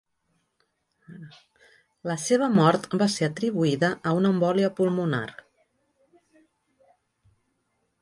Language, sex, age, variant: Catalan, female, 40-49, Central